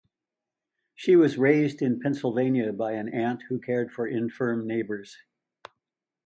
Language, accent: English, United States English